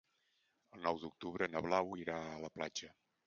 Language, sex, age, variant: Catalan, male, 60-69, Central